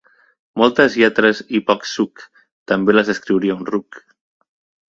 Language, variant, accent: Catalan, Central, central